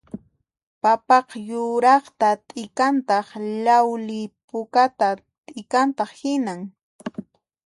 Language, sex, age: Puno Quechua, female, 30-39